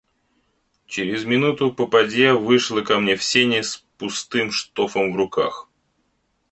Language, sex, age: Russian, male, 30-39